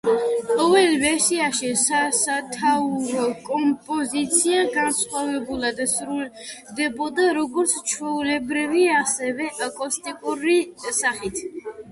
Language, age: Georgian, 30-39